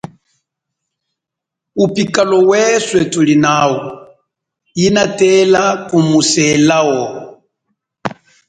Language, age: Chokwe, 40-49